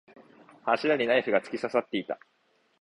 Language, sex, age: Japanese, male, 19-29